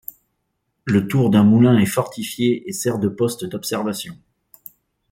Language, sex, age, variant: French, male, 40-49, Français de métropole